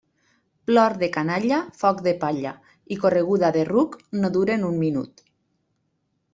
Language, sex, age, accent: Catalan, female, 30-39, valencià